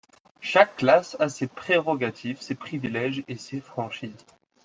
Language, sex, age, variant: French, male, 19-29, Français de métropole